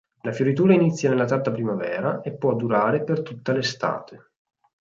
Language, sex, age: Italian, male, 19-29